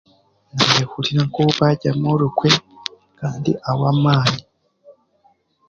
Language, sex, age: Chiga, male, 30-39